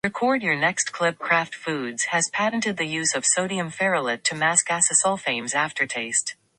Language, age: English, under 19